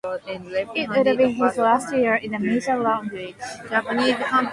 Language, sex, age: English, female, 19-29